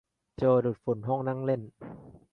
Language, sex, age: Thai, male, 19-29